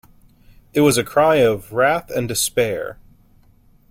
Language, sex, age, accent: English, male, 19-29, United States English